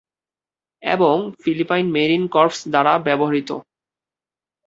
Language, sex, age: Bengali, male, 19-29